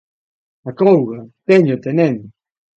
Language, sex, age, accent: Galician, male, 60-69, Atlántico (seseo e gheada)